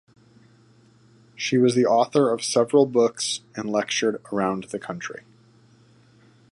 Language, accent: English, United States English